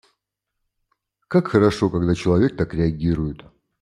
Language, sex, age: Russian, male, 50-59